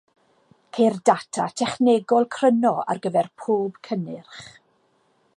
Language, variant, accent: Welsh, South-Western Welsh, Y Deyrnas Unedig Cymraeg